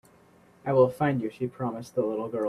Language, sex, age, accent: English, male, 19-29, United States English